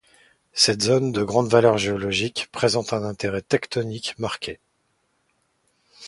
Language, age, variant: French, 40-49, Français de métropole